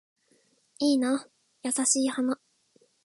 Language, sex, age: Japanese, female, 19-29